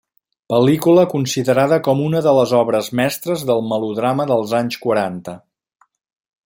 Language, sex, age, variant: Catalan, male, 50-59, Central